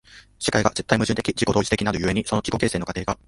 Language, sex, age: Japanese, male, 19-29